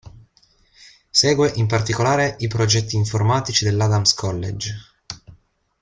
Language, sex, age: Italian, male, 19-29